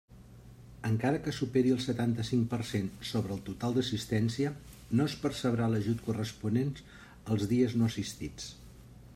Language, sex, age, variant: Catalan, male, 50-59, Central